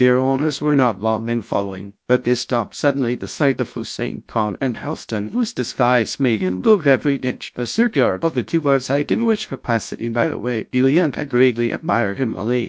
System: TTS, GlowTTS